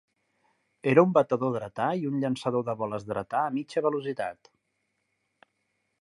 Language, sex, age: Catalan, male, 40-49